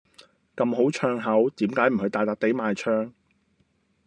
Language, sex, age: Cantonese, male, 19-29